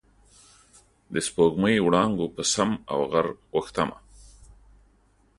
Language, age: Pashto, 50-59